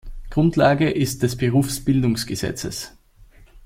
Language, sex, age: German, male, under 19